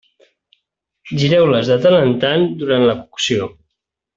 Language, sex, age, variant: Catalan, male, 30-39, Central